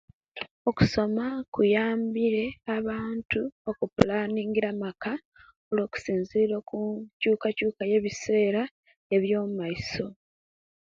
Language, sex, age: Kenyi, female, 19-29